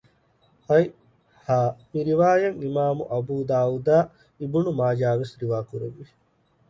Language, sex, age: Divehi, male, under 19